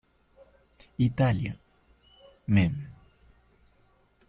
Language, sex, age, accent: Spanish, male, 19-29, Andino-Pacífico: Colombia, Perú, Ecuador, oeste de Bolivia y Venezuela andina